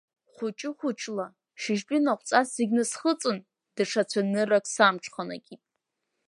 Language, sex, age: Abkhazian, female, under 19